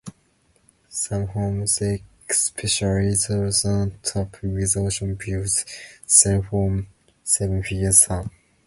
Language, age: English, 19-29